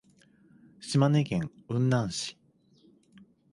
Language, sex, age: Japanese, male, 30-39